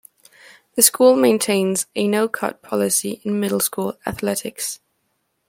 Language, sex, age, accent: English, female, under 19, England English